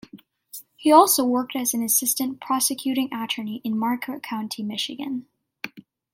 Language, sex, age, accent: English, female, under 19, United States English